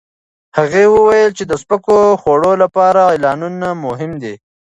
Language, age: Pashto, 19-29